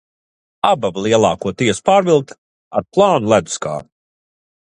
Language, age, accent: Latvian, 30-39, nav